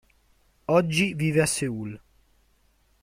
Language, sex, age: Italian, male, 19-29